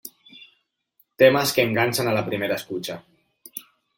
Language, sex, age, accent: Spanish, male, 30-39, España: Centro-Sur peninsular (Madrid, Toledo, Castilla-La Mancha)